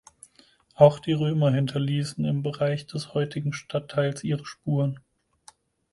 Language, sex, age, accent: German, male, 30-39, Deutschland Deutsch